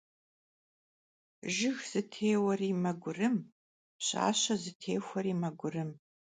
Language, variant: Kabardian, Адыгэбзэ (Къэбэрдей, Кирил, псоми зэдай)